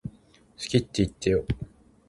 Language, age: Japanese, 19-29